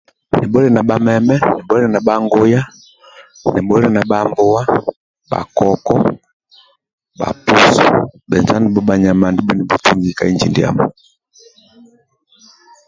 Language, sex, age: Amba (Uganda), male, 40-49